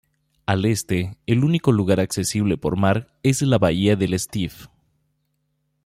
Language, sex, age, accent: Spanish, male, 30-39, Rioplatense: Argentina, Uruguay, este de Bolivia, Paraguay